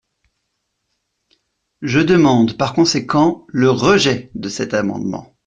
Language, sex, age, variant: French, male, 40-49, Français de métropole